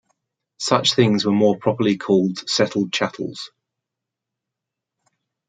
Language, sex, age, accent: English, male, 60-69, England English